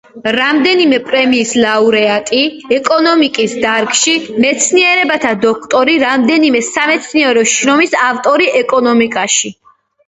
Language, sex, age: Georgian, female, under 19